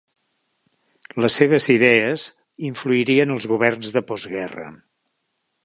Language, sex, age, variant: Catalan, male, 60-69, Central